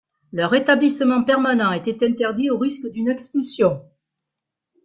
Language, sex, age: French, female, 60-69